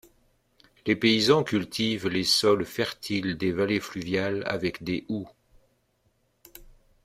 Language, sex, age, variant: French, male, 50-59, Français de métropole